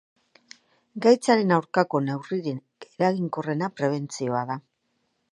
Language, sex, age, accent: Basque, female, 60-69, Erdialdekoa edo Nafarra (Gipuzkoa, Nafarroa)